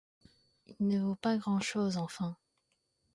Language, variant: French, Français de métropole